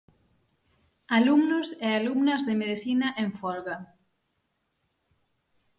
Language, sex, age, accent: Galician, female, 30-39, Atlántico (seseo e gheada); Normativo (estándar)